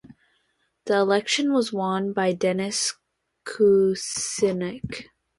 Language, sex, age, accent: English, female, under 19, United States English